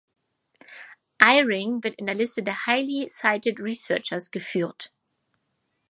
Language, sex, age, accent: German, female, 19-29, Deutschland Deutsch